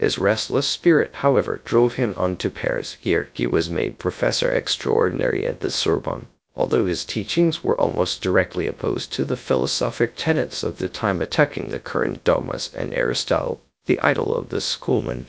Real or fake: fake